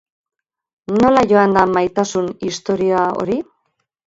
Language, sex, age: Basque, female, 50-59